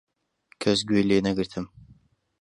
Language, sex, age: Central Kurdish, male, 30-39